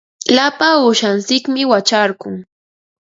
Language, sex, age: Ambo-Pasco Quechua, female, 30-39